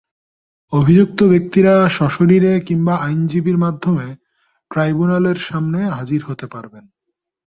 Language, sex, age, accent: Bengali, male, 19-29, প্রমিত